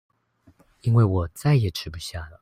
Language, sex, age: Chinese, male, 19-29